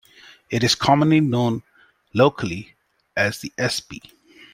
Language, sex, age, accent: English, male, 30-39, India and South Asia (India, Pakistan, Sri Lanka)